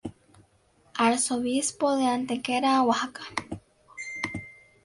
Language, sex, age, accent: Spanish, female, under 19, América central